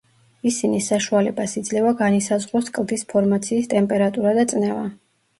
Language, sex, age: Georgian, female, 30-39